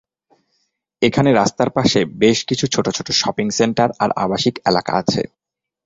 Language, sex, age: Bengali, male, 19-29